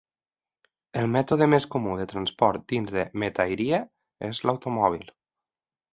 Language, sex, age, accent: Catalan, male, 19-29, valencià